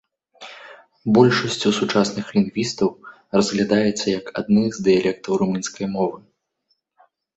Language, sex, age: Belarusian, male, 30-39